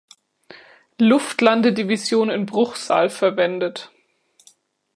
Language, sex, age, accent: German, female, 19-29, Deutschland Deutsch